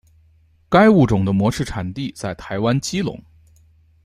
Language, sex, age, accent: Chinese, male, 19-29, 出生地：河北省